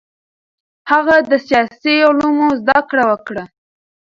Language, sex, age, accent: Pashto, female, under 19, کندهاری لهجه